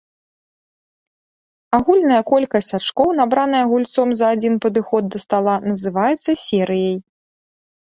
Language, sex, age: Belarusian, female, 30-39